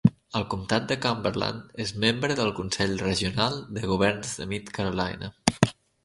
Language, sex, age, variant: Catalan, male, 30-39, Nord-Occidental